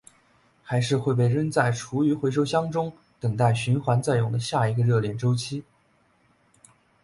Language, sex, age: Chinese, male, 19-29